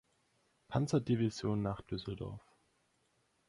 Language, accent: German, Deutschland Deutsch